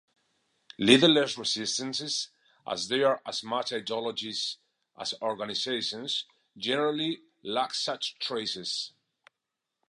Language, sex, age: English, male, 40-49